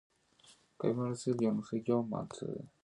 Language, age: Seri, 19-29